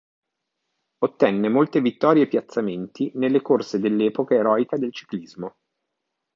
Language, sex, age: Italian, male, 40-49